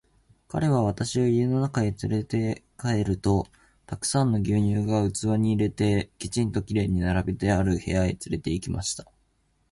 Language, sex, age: Japanese, male, 19-29